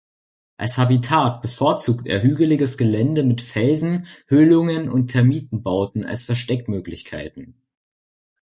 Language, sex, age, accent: German, male, under 19, Deutschland Deutsch